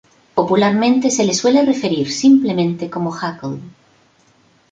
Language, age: Spanish, 50-59